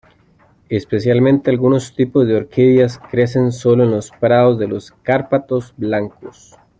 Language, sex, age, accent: Spanish, male, 30-39, América central